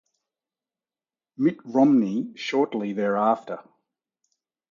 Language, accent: English, Australian English